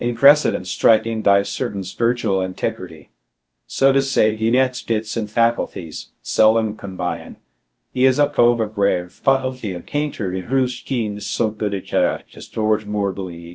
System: TTS, VITS